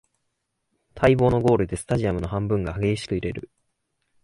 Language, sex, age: Japanese, male, 19-29